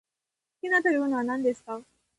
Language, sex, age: Japanese, female, 19-29